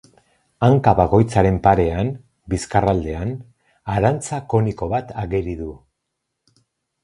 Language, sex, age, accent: Basque, male, 60-69, Erdialdekoa edo Nafarra (Gipuzkoa, Nafarroa)